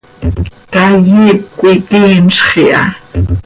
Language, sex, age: Seri, female, 40-49